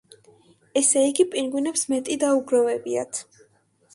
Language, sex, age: Georgian, female, under 19